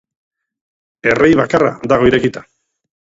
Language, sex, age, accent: Basque, male, 50-59, Mendebalekoa (Araba, Bizkaia, Gipuzkoako mendebaleko herri batzuk)